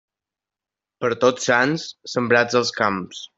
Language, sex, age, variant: Catalan, male, under 19, Balear